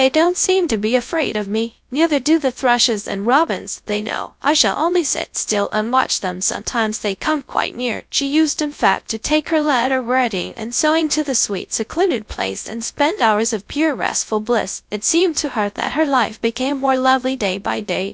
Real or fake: fake